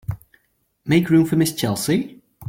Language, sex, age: English, male, 30-39